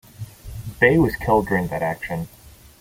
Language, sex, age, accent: English, male, under 19, Hong Kong English